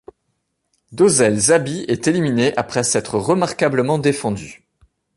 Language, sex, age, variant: French, male, 30-39, Français de métropole